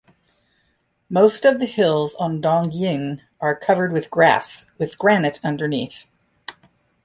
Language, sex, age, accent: English, female, 60-69, United States English